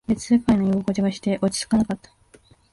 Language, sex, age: Japanese, female, 19-29